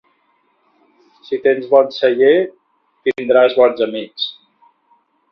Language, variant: Catalan, Central